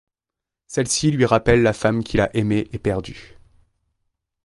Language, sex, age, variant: French, male, 30-39, Français de métropole